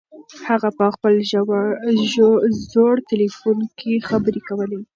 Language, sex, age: Pashto, female, 19-29